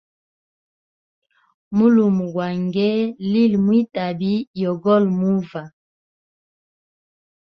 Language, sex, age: Hemba, female, 30-39